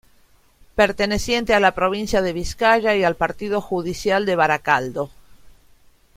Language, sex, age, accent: Spanish, female, 50-59, Rioplatense: Argentina, Uruguay, este de Bolivia, Paraguay